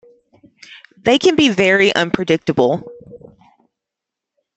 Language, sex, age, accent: English, female, 30-39, United States English